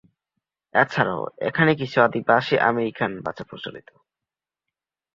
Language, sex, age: Bengali, male, under 19